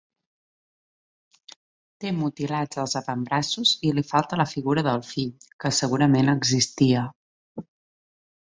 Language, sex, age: Catalan, female, 30-39